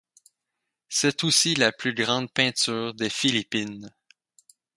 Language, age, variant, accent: French, 19-29, Français d'Amérique du Nord, Français du Canada